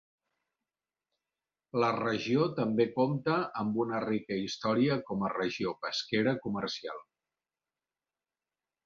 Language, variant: Catalan, Central